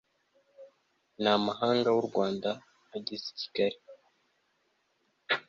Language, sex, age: Kinyarwanda, male, under 19